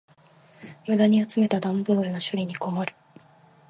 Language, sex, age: Japanese, female, under 19